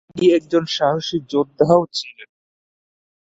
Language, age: Bengali, 30-39